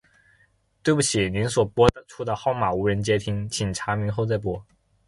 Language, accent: Chinese, 出生地：广东省